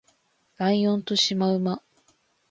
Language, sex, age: Japanese, female, 19-29